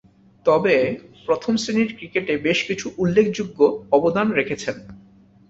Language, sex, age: Bengali, male, 30-39